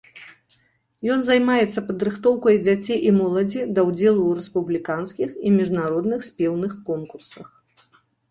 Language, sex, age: Belarusian, female, 50-59